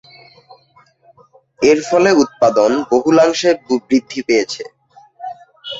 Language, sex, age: Bengali, male, 19-29